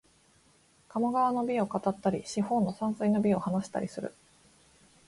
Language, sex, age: Japanese, female, 19-29